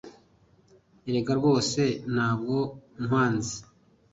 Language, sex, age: Kinyarwanda, male, 30-39